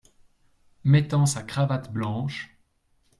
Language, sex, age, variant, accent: French, male, 30-39, Français d'Europe, Français de Suisse